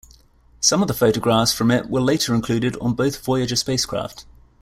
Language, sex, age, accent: English, male, 30-39, England English